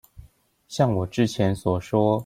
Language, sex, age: Chinese, male, 40-49